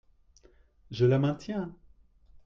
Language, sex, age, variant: French, male, 30-39, Français de métropole